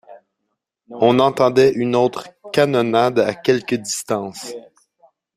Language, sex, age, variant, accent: French, male, 30-39, Français d'Amérique du Nord, Français du Canada